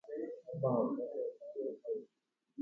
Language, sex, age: Guarani, male, 19-29